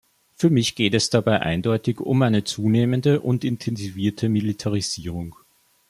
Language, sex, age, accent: German, male, 19-29, Österreichisches Deutsch